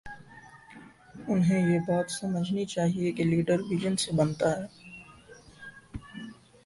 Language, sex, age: Urdu, male, 19-29